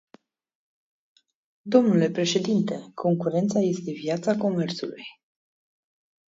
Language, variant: Romanian, Romanian-Romania